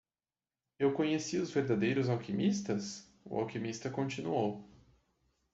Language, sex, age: Portuguese, male, 19-29